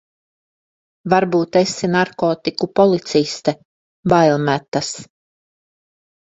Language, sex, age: Latvian, female, 50-59